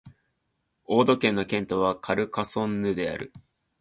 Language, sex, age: Japanese, male, 19-29